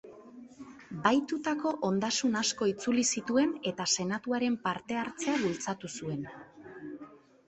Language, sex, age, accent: Basque, female, 19-29, Mendebalekoa (Araba, Bizkaia, Gipuzkoako mendebaleko herri batzuk)